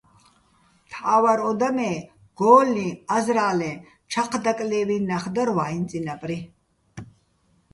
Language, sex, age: Bats, female, 70-79